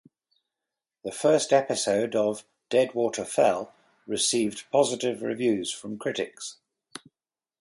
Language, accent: English, England English